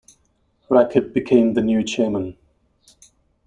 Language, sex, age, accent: English, male, 30-39, Southern African (South Africa, Zimbabwe, Namibia)